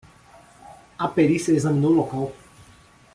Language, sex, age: Portuguese, male, 40-49